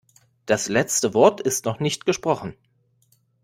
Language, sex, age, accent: German, male, 19-29, Deutschland Deutsch